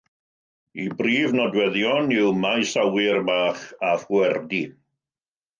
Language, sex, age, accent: Welsh, male, 50-59, Y Deyrnas Unedig Cymraeg